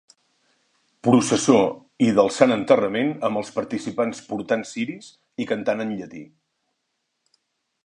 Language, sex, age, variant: Catalan, male, 40-49, Nord-Occidental